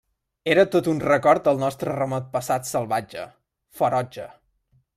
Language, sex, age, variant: Catalan, male, 19-29, Central